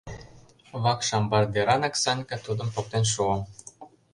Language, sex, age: Mari, male, 19-29